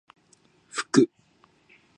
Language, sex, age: Japanese, male, 19-29